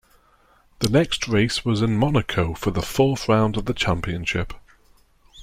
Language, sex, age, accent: English, male, 30-39, England English